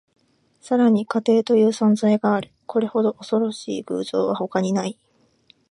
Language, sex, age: Japanese, female, 19-29